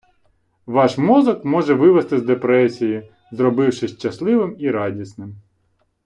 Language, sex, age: Ukrainian, male, 30-39